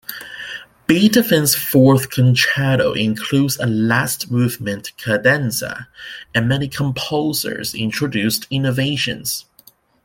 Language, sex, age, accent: English, male, 30-39, Canadian English